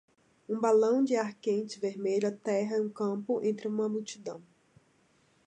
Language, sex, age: Portuguese, female, 40-49